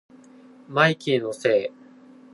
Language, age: Japanese, 19-29